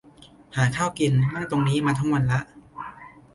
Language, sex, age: Thai, male, 19-29